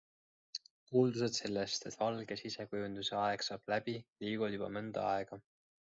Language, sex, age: Estonian, male, 19-29